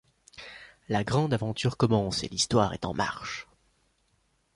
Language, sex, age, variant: French, male, 19-29, Français de métropole